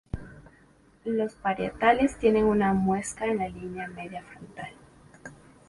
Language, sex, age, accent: Spanish, female, under 19, Andino-Pacífico: Colombia, Perú, Ecuador, oeste de Bolivia y Venezuela andina